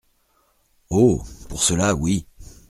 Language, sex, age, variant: French, male, 40-49, Français de métropole